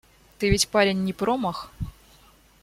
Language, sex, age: Russian, female, 19-29